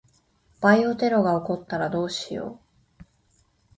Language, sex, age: Japanese, female, 19-29